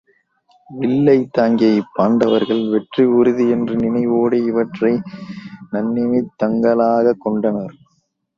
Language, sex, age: Tamil, male, 19-29